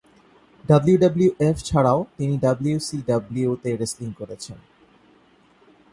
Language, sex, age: Bengali, male, 19-29